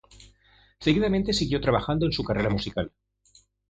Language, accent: Spanish, España: Centro-Sur peninsular (Madrid, Toledo, Castilla-La Mancha)